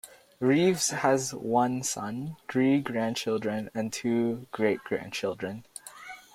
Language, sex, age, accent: English, male, under 19, Canadian English